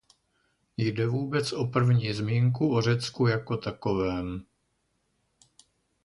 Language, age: Czech, 60-69